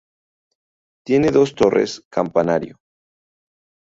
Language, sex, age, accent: Spanish, male, 19-29, México